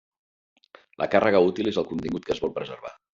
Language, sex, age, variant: Catalan, male, 50-59, Central